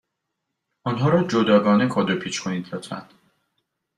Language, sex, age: Persian, male, 30-39